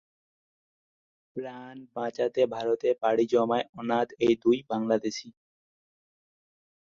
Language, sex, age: Bengali, male, 19-29